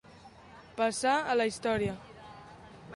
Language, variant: Catalan, Septentrional